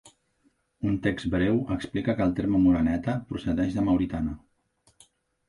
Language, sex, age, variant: Catalan, male, 40-49, Central